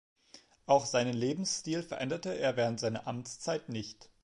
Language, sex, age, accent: German, male, 19-29, Deutschland Deutsch